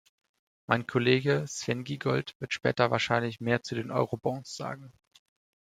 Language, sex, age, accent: German, male, 19-29, Deutschland Deutsch